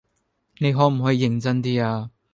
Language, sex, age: Cantonese, male, 19-29